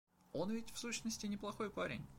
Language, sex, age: Russian, male, 19-29